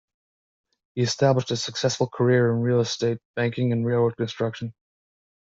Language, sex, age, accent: English, male, 19-29, United States English